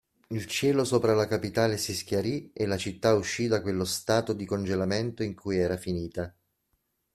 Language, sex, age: Italian, male, 50-59